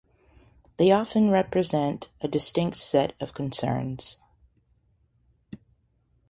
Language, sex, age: English, female, 40-49